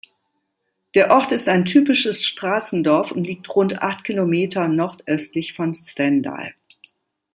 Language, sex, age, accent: German, female, 60-69, Deutschland Deutsch